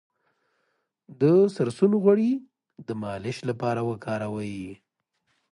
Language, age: Pashto, 40-49